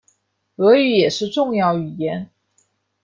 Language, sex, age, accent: Chinese, female, 19-29, 出生地：上海市